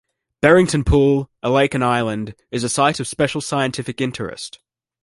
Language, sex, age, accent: English, male, 19-29, Australian English